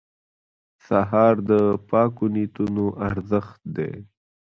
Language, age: Pashto, 19-29